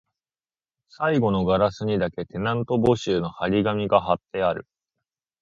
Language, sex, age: Japanese, male, under 19